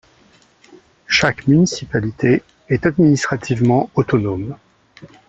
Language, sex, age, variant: French, male, 40-49, Français de métropole